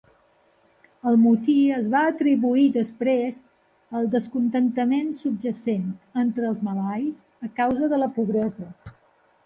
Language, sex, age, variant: Catalan, female, 50-59, Balear